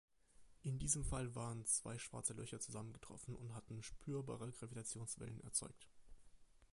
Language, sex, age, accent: German, male, 30-39, Deutschland Deutsch